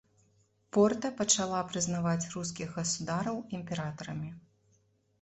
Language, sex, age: Belarusian, female, 30-39